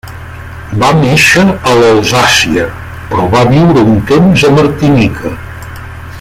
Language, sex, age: Catalan, male, 60-69